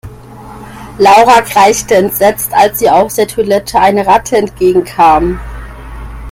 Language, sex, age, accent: German, female, 19-29, Deutschland Deutsch